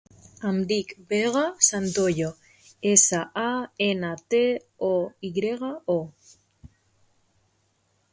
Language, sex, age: Catalan, female, 19-29